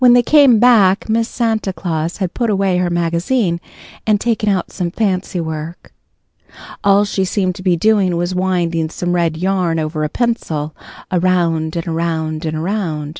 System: none